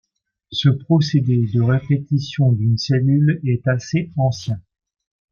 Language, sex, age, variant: French, male, 40-49, Français de métropole